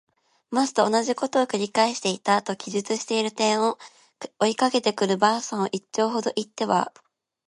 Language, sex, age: Japanese, female, under 19